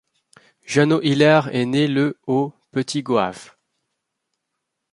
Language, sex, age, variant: French, male, 30-39, Français de métropole